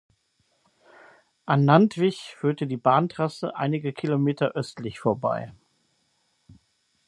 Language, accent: German, Deutschland Deutsch